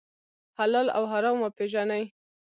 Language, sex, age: Pashto, female, 19-29